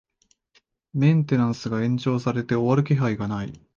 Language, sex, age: Japanese, male, 19-29